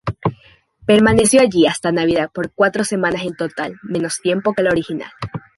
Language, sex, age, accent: Spanish, female, 19-29, Andino-Pacífico: Colombia, Perú, Ecuador, oeste de Bolivia y Venezuela andina